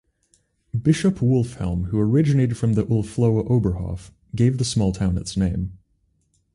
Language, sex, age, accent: English, male, 19-29, United States English